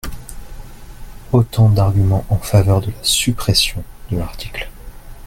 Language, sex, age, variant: French, male, 30-39, Français de métropole